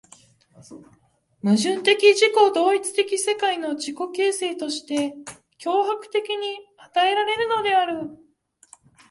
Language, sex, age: Japanese, male, 19-29